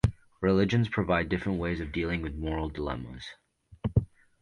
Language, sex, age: English, male, under 19